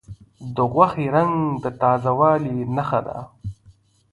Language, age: Pashto, 19-29